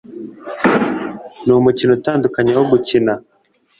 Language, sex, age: Kinyarwanda, male, 19-29